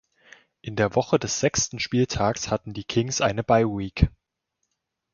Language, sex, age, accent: German, male, under 19, Deutschland Deutsch